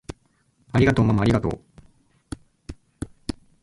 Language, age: Japanese, 19-29